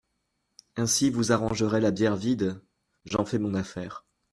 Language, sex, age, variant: French, male, 19-29, Français de métropole